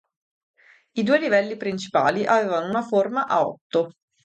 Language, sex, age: Italian, female, 30-39